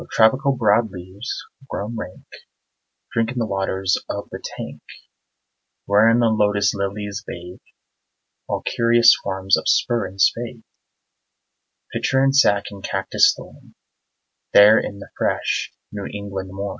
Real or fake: real